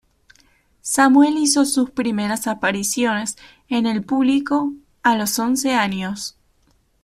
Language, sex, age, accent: Spanish, female, 19-29, Rioplatense: Argentina, Uruguay, este de Bolivia, Paraguay